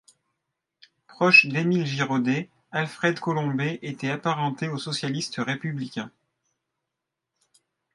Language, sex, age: French, male, 30-39